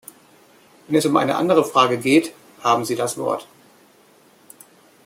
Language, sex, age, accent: German, male, 50-59, Deutschland Deutsch